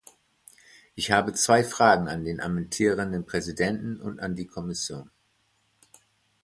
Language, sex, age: German, male, 40-49